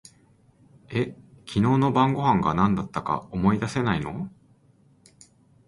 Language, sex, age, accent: Japanese, male, 40-49, 関西弁